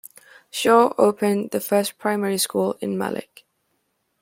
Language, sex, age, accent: English, female, under 19, England English